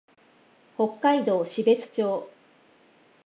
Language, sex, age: Japanese, female, 30-39